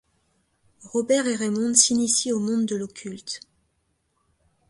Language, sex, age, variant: French, female, 19-29, Français de métropole